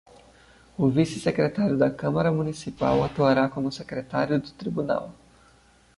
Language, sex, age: Portuguese, male, 30-39